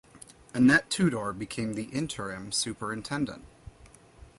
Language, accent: English, United States English